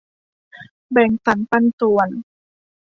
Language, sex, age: Thai, female, 19-29